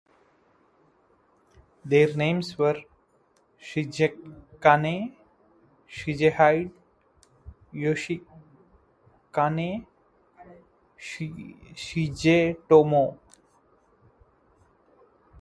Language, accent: English, India and South Asia (India, Pakistan, Sri Lanka)